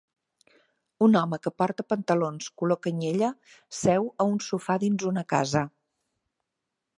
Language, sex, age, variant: Catalan, female, 50-59, Central